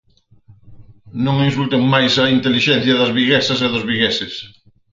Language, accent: Galician, Atlántico (seseo e gheada)